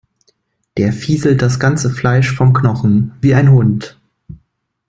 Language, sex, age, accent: German, male, 19-29, Deutschland Deutsch